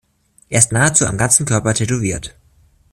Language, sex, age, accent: German, male, under 19, Deutschland Deutsch